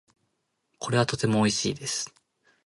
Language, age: Japanese, 19-29